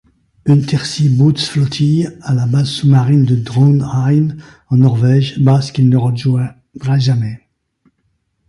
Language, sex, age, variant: French, male, 70-79, Français de métropole